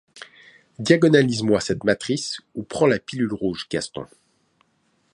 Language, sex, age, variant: French, male, 40-49, Français de métropole